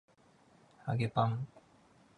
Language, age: Japanese, 30-39